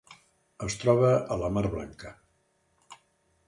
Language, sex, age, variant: Catalan, male, 70-79, Central